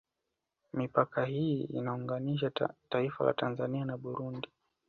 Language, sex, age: Swahili, male, 19-29